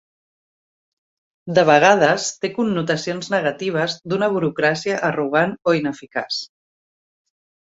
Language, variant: Catalan, Central